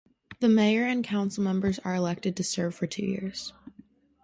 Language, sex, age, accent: English, female, under 19, United States English